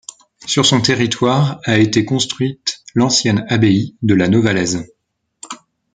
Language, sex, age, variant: French, male, 19-29, Français de métropole